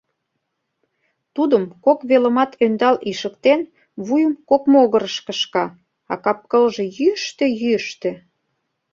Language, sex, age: Mari, female, 40-49